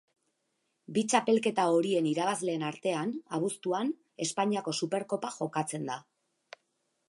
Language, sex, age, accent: Basque, female, 40-49, Erdialdekoa edo Nafarra (Gipuzkoa, Nafarroa)